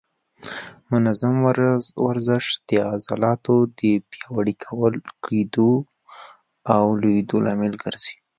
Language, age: Pashto, 19-29